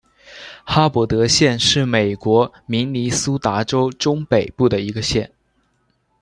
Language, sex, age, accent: Chinese, male, under 19, 出生地：湖南省